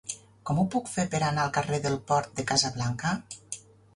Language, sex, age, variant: Catalan, female, 40-49, Nord-Occidental